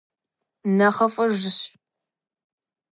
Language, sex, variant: Kabardian, female, Адыгэбзэ (Къэбэрдей, Кирил, Урысей)